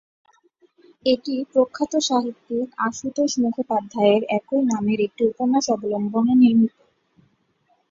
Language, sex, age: Bengali, female, 19-29